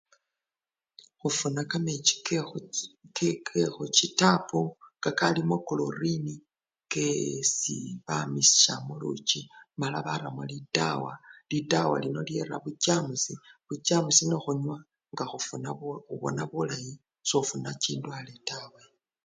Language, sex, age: Luyia, female, 50-59